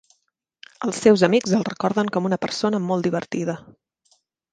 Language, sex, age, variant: Catalan, female, 30-39, Central